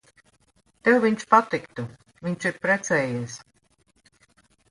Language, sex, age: Latvian, female, 50-59